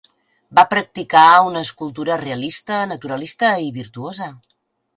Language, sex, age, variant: Catalan, female, 50-59, Central